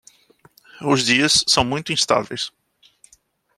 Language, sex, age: Portuguese, male, 40-49